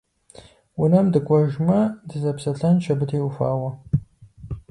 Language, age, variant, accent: Kabardian, 19-29, Адыгэбзэ (Къэбэрдей, Кирил, псоми зэдай), Джылэхъстэней (Gilahsteney)